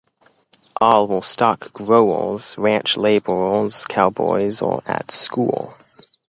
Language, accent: English, England English